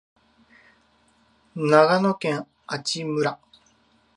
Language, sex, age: Japanese, male, 19-29